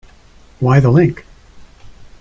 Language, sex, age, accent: English, male, 60-69, Canadian English